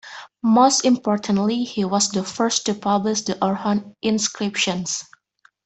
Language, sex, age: English, female, 19-29